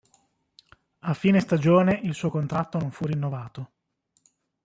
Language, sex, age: Italian, male, 30-39